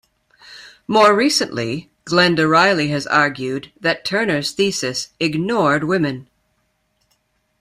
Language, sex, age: English, female, 50-59